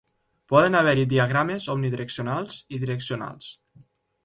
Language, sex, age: Catalan, male, under 19